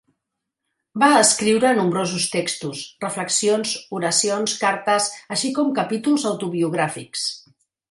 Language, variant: Catalan, Central